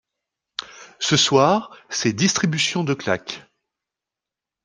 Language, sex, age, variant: French, male, 40-49, Français de métropole